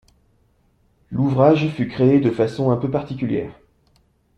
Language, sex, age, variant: French, male, 30-39, Français de métropole